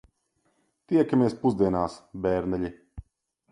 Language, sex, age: Latvian, male, 40-49